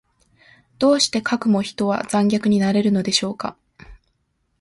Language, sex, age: Japanese, female, 19-29